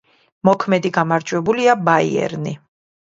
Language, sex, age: Georgian, female, 40-49